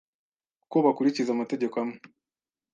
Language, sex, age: Kinyarwanda, male, 19-29